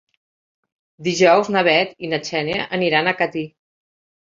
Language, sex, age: Catalan, female, 60-69